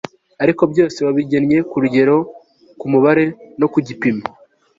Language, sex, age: Kinyarwanda, male, 19-29